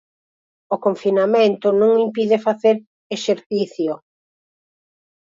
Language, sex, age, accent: Galician, female, 50-59, Normativo (estándar)